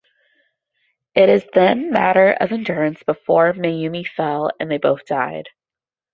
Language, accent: English, United States English